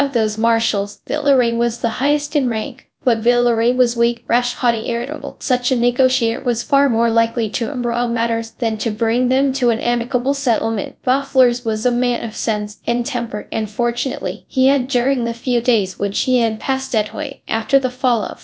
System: TTS, GradTTS